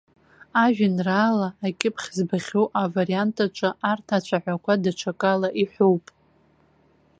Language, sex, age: Abkhazian, female, 19-29